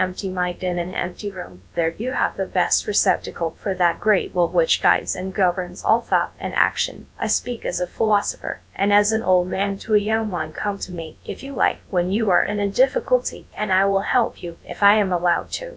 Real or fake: fake